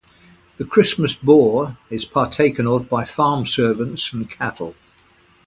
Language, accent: English, England English